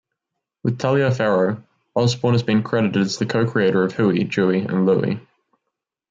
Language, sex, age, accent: English, male, under 19, Australian English